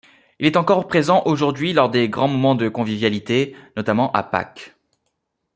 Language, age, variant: French, 19-29, Français de métropole